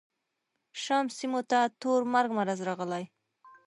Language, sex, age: Pashto, female, 19-29